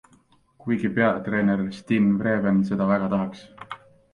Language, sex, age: Estonian, male, 19-29